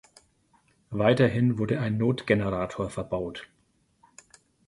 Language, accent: German, Deutschland Deutsch